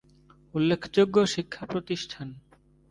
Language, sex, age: Bengali, male, 19-29